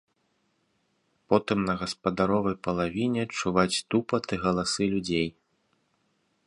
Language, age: Belarusian, 19-29